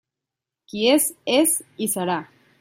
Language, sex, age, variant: Catalan, female, under 19, Central